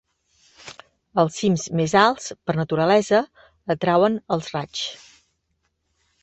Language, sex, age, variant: Catalan, female, 40-49, Central